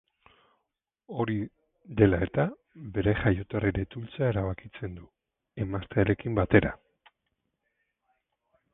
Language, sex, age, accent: Basque, male, 40-49, Mendebalekoa (Araba, Bizkaia, Gipuzkoako mendebaleko herri batzuk)